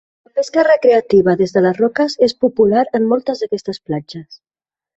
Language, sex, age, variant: Catalan, female, 30-39, Central